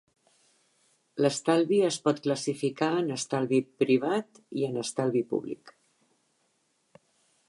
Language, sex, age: Catalan, female, 60-69